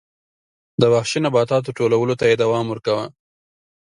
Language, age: Pashto, 19-29